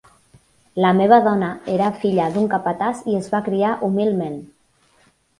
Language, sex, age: Catalan, female, 30-39